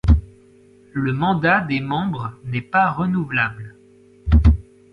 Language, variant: French, Français de métropole